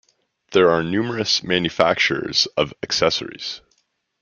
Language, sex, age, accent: English, male, 19-29, Canadian English